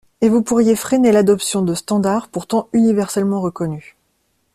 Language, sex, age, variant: French, female, 40-49, Français de métropole